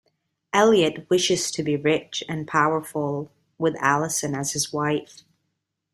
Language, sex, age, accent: English, female, 30-39, United States English